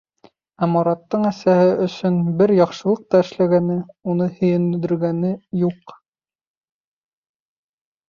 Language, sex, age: Bashkir, male, 19-29